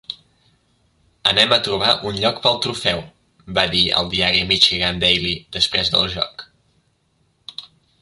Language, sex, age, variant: Catalan, male, 19-29, Septentrional